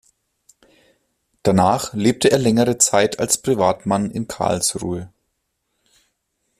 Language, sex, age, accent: German, male, 19-29, Deutschland Deutsch